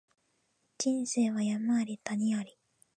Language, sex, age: Japanese, female, under 19